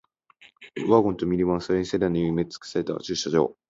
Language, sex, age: Japanese, male, under 19